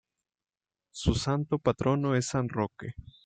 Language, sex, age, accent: Spanish, male, 19-29, México